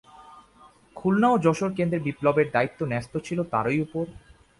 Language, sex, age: Bengali, male, 19-29